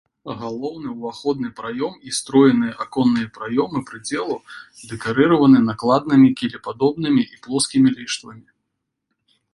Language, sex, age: Belarusian, male, 30-39